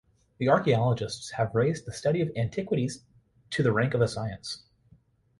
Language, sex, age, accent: English, male, 19-29, United States English